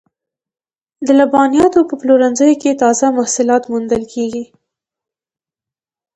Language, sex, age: Pashto, female, under 19